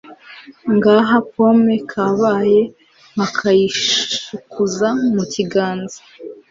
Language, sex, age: Kinyarwanda, female, 19-29